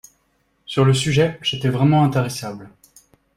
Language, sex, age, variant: French, male, 19-29, Français de métropole